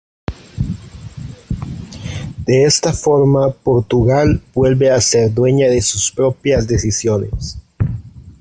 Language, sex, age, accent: Spanish, male, 19-29, América central